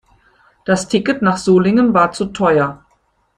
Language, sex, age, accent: German, female, 50-59, Deutschland Deutsch